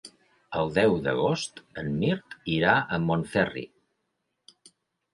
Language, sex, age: Catalan, male, 60-69